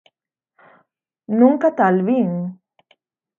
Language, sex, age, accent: Galician, female, 19-29, Atlántico (seseo e gheada); Normativo (estándar)